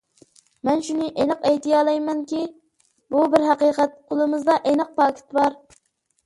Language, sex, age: Uyghur, male, under 19